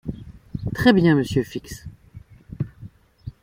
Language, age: French, 60-69